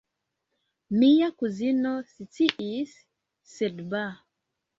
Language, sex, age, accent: Esperanto, female, 19-29, Internacia